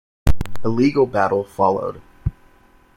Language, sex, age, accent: English, male, 30-39, United States English